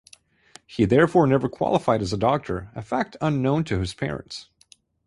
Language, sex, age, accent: English, male, 30-39, United States English